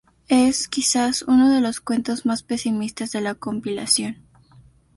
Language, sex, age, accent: Spanish, female, 19-29, México